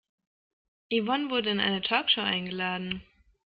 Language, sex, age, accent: German, female, 19-29, Deutschland Deutsch